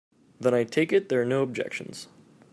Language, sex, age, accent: English, male, 19-29, United States English